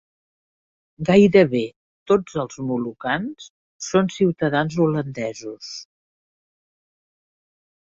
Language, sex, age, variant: Catalan, female, 60-69, Central